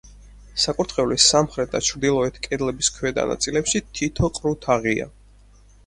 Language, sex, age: Georgian, male, 19-29